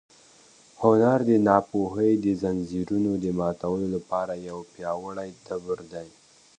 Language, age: Pashto, 19-29